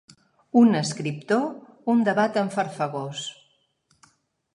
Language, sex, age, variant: Catalan, female, 50-59, Central